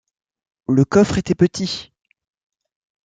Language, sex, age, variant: French, male, 19-29, Français de métropole